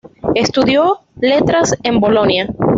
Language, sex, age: Spanish, female, 19-29